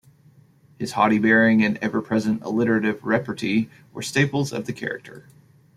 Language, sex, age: English, male, 30-39